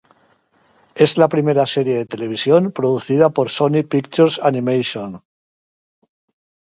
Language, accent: Spanish, España: Centro-Sur peninsular (Madrid, Toledo, Castilla-La Mancha)